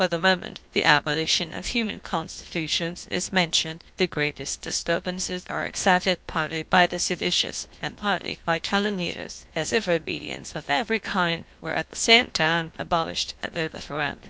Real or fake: fake